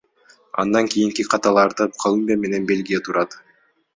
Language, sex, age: Kyrgyz, male, 19-29